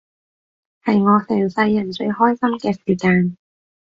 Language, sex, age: Cantonese, female, 19-29